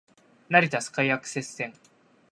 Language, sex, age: Japanese, male, 19-29